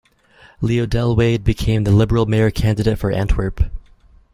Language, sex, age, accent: English, male, 19-29, Canadian English